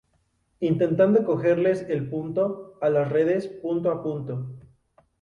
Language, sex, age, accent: Spanish, male, 19-29, México